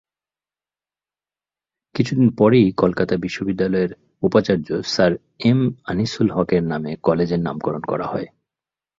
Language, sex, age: Bengali, male, 40-49